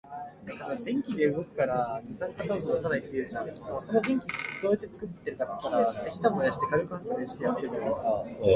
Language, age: Japanese, 19-29